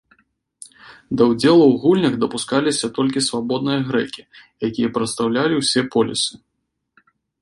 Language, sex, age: Belarusian, male, 30-39